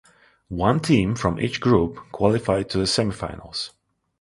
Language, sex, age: English, male, 30-39